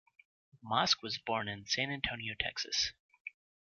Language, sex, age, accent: English, male, 30-39, United States English